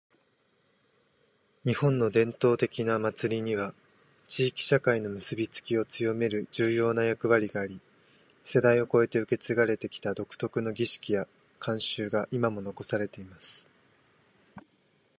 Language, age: Japanese, 19-29